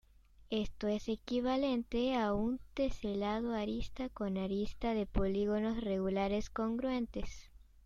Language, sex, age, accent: Spanish, female, under 19, Rioplatense: Argentina, Uruguay, este de Bolivia, Paraguay